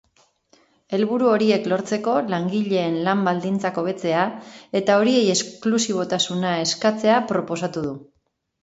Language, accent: Basque, Erdialdekoa edo Nafarra (Gipuzkoa, Nafarroa)